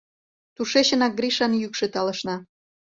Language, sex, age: Mari, female, 30-39